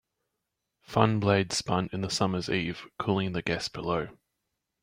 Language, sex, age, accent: English, male, 30-39, Australian English